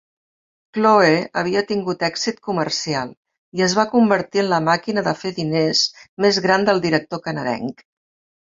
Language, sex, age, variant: Catalan, female, 50-59, Central